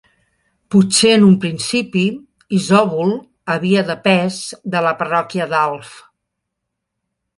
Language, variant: Catalan, Central